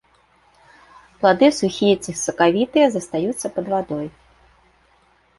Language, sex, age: Belarusian, female, 30-39